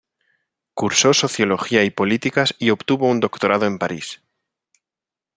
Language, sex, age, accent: Spanish, male, 30-39, España: Centro-Sur peninsular (Madrid, Toledo, Castilla-La Mancha)